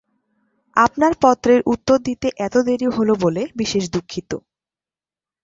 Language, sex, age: Bengali, female, 19-29